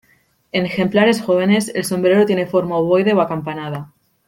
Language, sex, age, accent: Spanish, female, 19-29, España: Norte peninsular (Asturias, Castilla y León, Cantabria, País Vasco, Navarra, Aragón, La Rioja, Guadalajara, Cuenca)